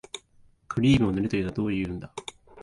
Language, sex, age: Japanese, male, 19-29